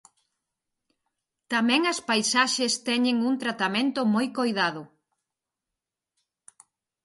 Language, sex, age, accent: Galician, female, 30-39, Central (gheada)